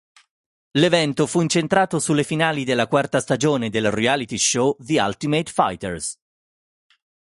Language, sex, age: Italian, male, 30-39